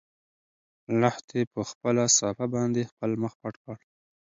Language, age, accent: Pashto, 30-39, پکتیا ولایت، احمدزی